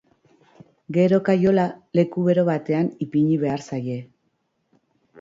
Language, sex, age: Basque, female, 40-49